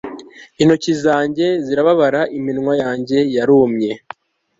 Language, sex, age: Kinyarwanda, male, 19-29